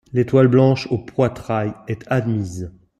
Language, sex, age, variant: French, male, 50-59, Français de métropole